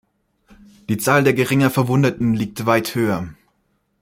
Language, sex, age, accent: German, male, 19-29, Deutschland Deutsch